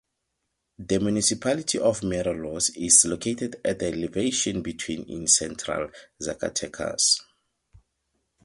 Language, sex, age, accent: English, male, 30-39, Southern African (South Africa, Zimbabwe, Namibia)